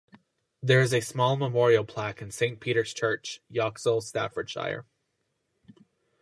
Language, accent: English, United States English